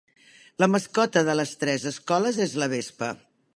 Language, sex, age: Catalan, female, 60-69